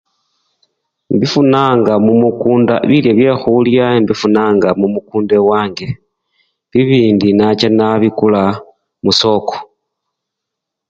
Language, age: Luyia, 50-59